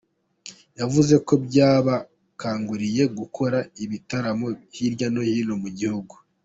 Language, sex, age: Kinyarwanda, male, 19-29